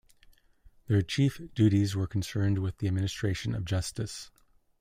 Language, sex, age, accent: English, male, 30-39, Canadian English